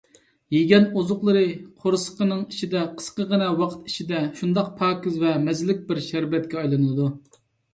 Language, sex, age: Uyghur, male, 30-39